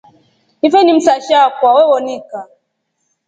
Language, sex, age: Rombo, female, 30-39